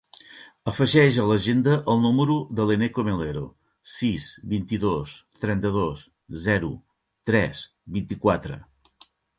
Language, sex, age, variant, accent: Catalan, male, 60-69, Central, central